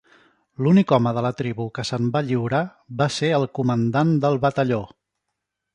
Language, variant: Catalan, Central